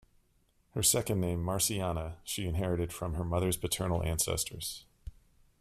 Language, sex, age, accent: English, male, 30-39, Canadian English